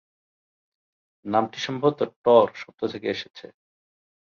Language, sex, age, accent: Bengali, male, 40-49, প্রমিত